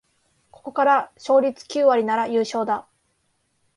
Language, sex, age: Japanese, female, 19-29